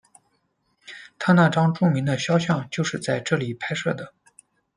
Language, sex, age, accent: Chinese, male, 30-39, 出生地：江苏省